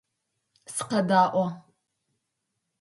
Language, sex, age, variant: Adyghe, female, 30-39, Адыгабзэ (Кирил, пстэумэ зэдыряе)